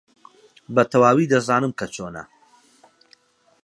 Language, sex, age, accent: Central Kurdish, male, 30-39, سۆرانی